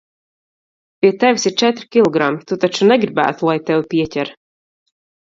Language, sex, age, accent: Latvian, female, 30-39, Vidus dialekts